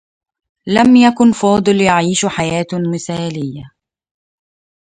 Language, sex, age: Arabic, female, 19-29